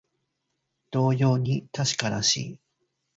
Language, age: Japanese, 50-59